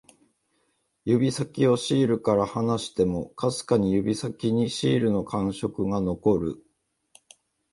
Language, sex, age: Japanese, male, 40-49